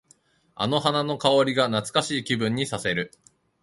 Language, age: Japanese, 30-39